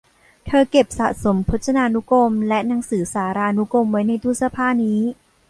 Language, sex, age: Thai, female, 30-39